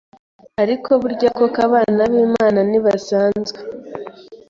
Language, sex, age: Kinyarwanda, female, 19-29